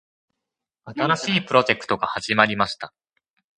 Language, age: Japanese, 19-29